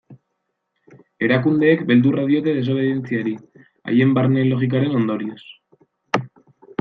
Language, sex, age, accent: Basque, male, 19-29, Erdialdekoa edo Nafarra (Gipuzkoa, Nafarroa)